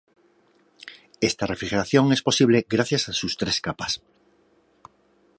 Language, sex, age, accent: Spanish, male, 40-49, España: Norte peninsular (Asturias, Castilla y León, Cantabria, País Vasco, Navarra, Aragón, La Rioja, Guadalajara, Cuenca)